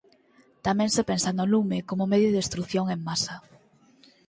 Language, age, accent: Galician, 19-29, Normativo (estándar)